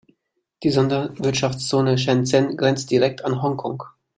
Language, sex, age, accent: German, male, 30-39, Deutschland Deutsch